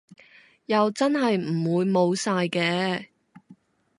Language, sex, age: Cantonese, female, 19-29